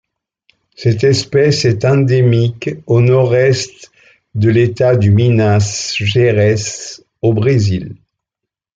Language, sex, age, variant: French, male, 70-79, Français de métropole